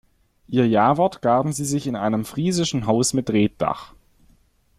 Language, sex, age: German, male, 19-29